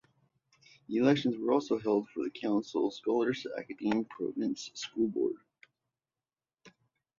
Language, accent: English, United States English